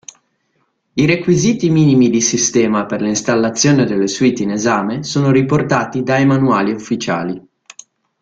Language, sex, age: Italian, male, 19-29